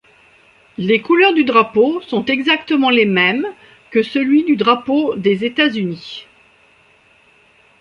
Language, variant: French, Français de métropole